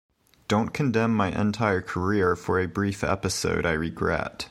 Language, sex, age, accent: English, male, 19-29, United States English